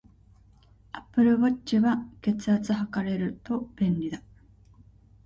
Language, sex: Japanese, female